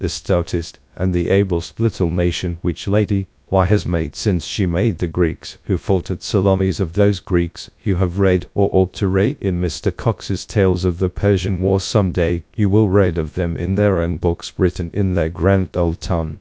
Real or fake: fake